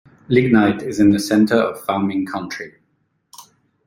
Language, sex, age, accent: English, male, 40-49, Malaysian English